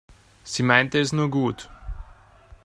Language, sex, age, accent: German, male, 19-29, Österreichisches Deutsch